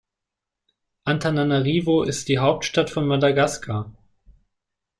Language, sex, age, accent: German, male, 19-29, Deutschland Deutsch